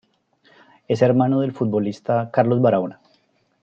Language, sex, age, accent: Spanish, male, 30-39, Andino-Pacífico: Colombia, Perú, Ecuador, oeste de Bolivia y Venezuela andina